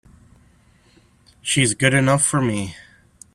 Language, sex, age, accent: English, male, 19-29, United States English